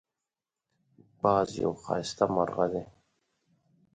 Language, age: Pashto, 40-49